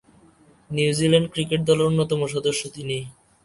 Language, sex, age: Bengali, male, 19-29